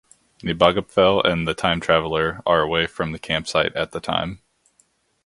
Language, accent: English, United States English